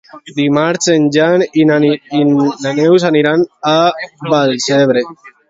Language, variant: Catalan, Alacantí